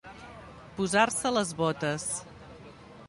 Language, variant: Catalan, Central